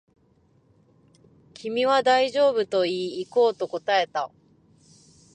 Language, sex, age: Japanese, female, 19-29